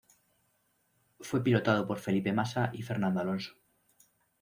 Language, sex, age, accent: Spanish, male, 30-39, España: Centro-Sur peninsular (Madrid, Toledo, Castilla-La Mancha)